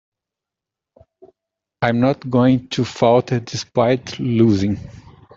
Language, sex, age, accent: English, male, 30-39, United States English